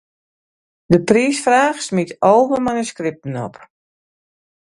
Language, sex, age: Western Frisian, female, 50-59